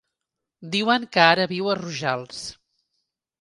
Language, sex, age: Catalan, female, 50-59